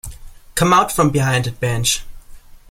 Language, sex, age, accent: English, male, under 19, United States English